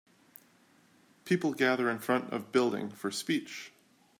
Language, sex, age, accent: English, male, 30-39, United States English